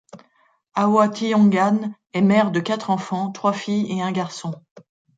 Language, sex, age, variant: French, female, 40-49, Français de métropole